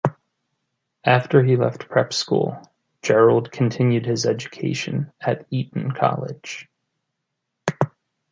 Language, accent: English, United States English